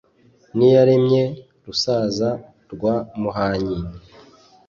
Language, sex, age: Kinyarwanda, male, 19-29